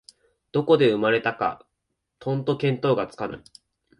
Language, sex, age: Japanese, male, 19-29